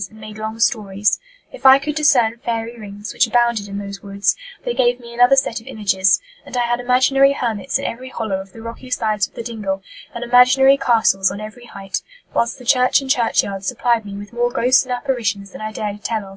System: none